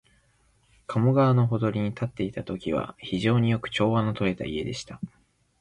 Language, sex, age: Japanese, male, 19-29